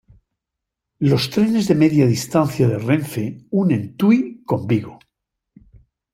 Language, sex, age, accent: Spanish, male, 60-69, España: Norte peninsular (Asturias, Castilla y León, Cantabria, País Vasco, Navarra, Aragón, La Rioja, Guadalajara, Cuenca)